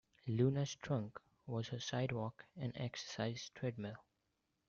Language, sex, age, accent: English, male, 19-29, India and South Asia (India, Pakistan, Sri Lanka)